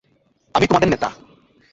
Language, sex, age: Bengali, male, 19-29